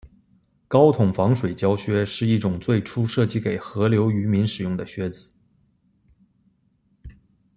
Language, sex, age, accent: Chinese, male, 19-29, 出生地：北京市